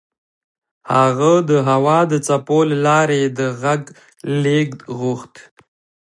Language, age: Pashto, 19-29